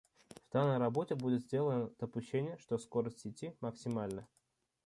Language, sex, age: Russian, male, 19-29